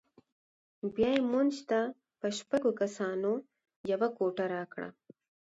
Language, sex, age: Pashto, female, 40-49